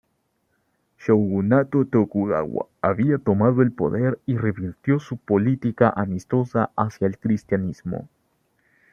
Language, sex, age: Spanish, male, 19-29